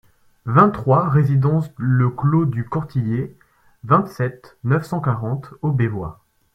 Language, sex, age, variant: French, male, 19-29, Français de métropole